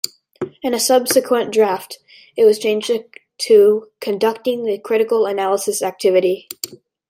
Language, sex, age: English, male, under 19